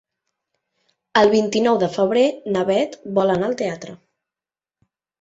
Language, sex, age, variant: Catalan, female, under 19, Central